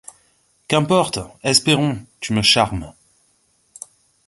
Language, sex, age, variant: French, male, 40-49, Français de métropole